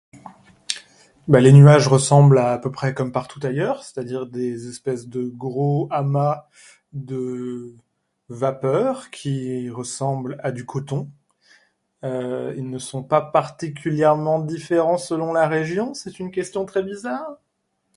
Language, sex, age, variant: French, male, 19-29, Français de métropole